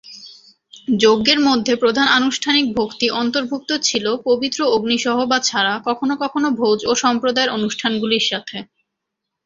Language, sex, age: Bengali, female, 19-29